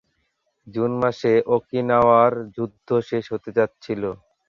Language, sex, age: Bengali, male, 19-29